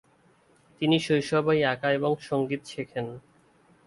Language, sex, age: Bengali, male, 30-39